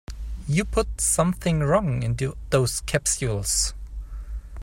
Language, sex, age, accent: English, male, 30-39, United States English